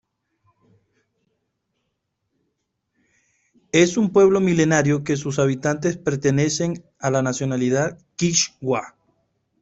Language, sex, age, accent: Spanish, male, 30-39, Caribe: Cuba, Venezuela, Puerto Rico, República Dominicana, Panamá, Colombia caribeña, México caribeño, Costa del golfo de México